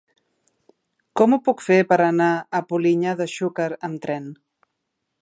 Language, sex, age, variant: Catalan, female, 30-39, Central